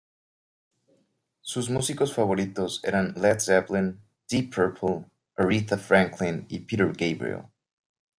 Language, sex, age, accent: Spanish, male, 19-29, México